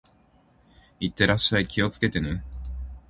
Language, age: Japanese, 19-29